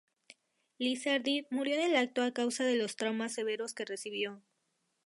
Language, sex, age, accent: Spanish, female, 19-29, México